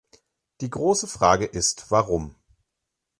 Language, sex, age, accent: German, male, 40-49, Deutschland Deutsch